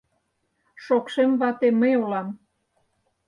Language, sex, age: Mari, female, 60-69